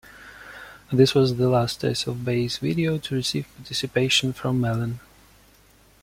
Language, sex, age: English, male, 19-29